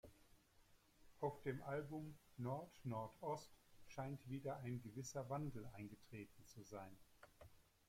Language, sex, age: German, male, 60-69